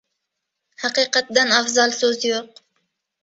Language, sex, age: Uzbek, female, 19-29